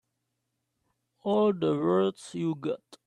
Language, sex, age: English, male, 19-29